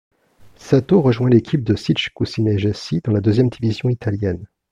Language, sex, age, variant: French, male, 40-49, Français de métropole